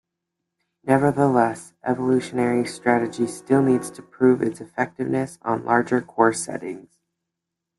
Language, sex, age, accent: English, male, under 19, United States English